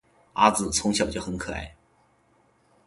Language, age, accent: Chinese, 19-29, 出生地：吉林省